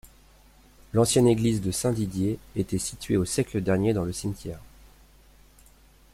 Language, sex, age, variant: French, male, 30-39, Français de métropole